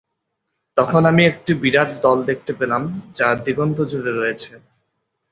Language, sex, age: Bengali, female, 19-29